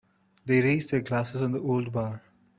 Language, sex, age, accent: English, male, 19-29, India and South Asia (India, Pakistan, Sri Lanka)